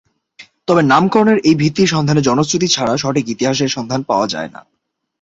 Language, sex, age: Bengali, male, 19-29